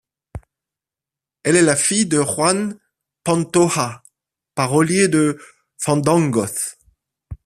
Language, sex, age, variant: French, male, 30-39, Français de métropole